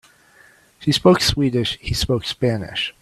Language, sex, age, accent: English, male, 40-49, United States English